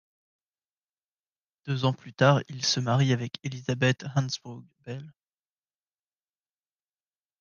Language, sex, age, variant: French, male, 19-29, Français de métropole